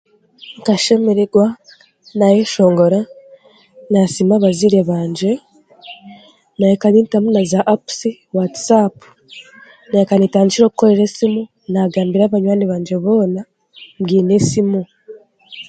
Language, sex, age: Chiga, female, 19-29